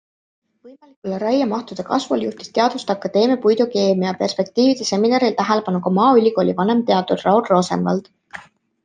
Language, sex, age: Estonian, female, 19-29